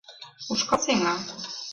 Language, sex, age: Mari, female, 40-49